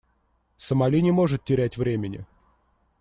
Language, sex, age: Russian, male, 19-29